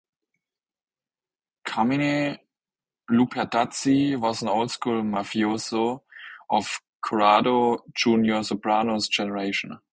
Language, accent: English, German